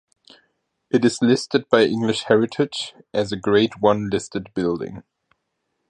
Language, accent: English, Australian English